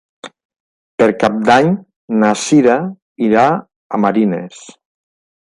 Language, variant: Catalan, Nord-Occidental